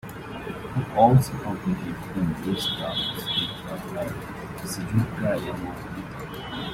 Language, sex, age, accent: English, male, 19-29, United States English